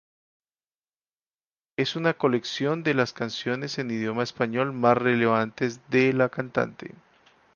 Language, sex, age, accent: Spanish, male, 30-39, Andino-Pacífico: Colombia, Perú, Ecuador, oeste de Bolivia y Venezuela andina